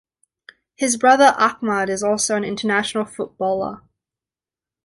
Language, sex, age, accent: English, female, 19-29, Australian English